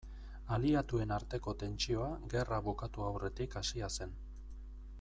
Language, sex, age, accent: Basque, male, 40-49, Erdialdekoa edo Nafarra (Gipuzkoa, Nafarroa)